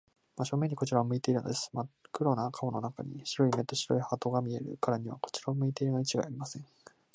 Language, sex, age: Japanese, male, 19-29